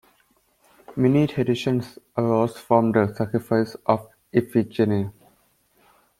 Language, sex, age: English, male, 19-29